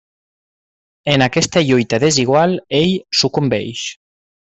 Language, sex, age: Catalan, male, 30-39